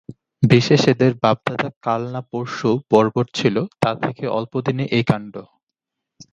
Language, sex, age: Bengali, male, 19-29